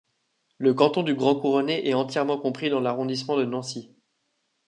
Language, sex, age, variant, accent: French, male, under 19, Français d'Europe, Français de Suisse